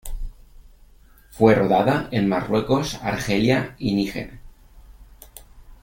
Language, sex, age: Spanish, male, 30-39